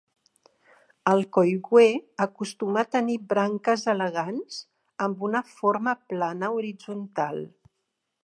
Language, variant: Catalan, Central